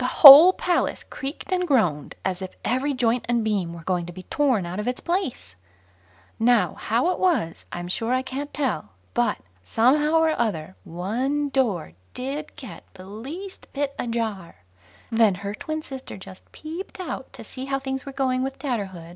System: none